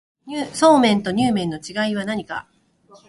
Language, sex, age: Japanese, female, 30-39